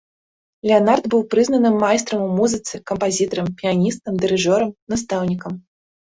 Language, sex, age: Belarusian, female, 30-39